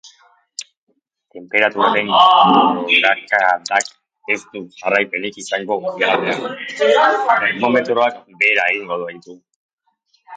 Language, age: Basque, under 19